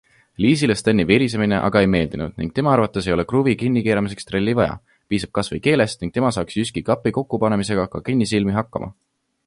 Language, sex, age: Estonian, male, 19-29